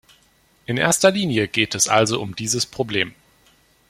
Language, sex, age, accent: German, male, 19-29, Deutschland Deutsch